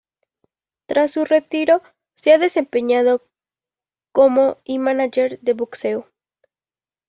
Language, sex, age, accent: Spanish, female, 19-29, México